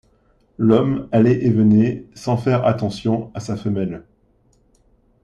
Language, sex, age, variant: French, male, 40-49, Français de métropole